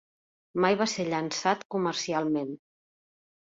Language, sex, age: Catalan, female, 40-49